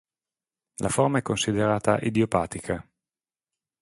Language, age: Italian, 40-49